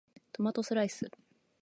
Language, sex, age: Japanese, female, under 19